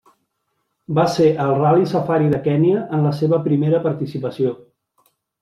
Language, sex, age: Catalan, male, 30-39